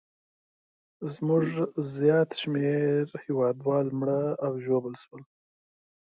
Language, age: Pashto, 19-29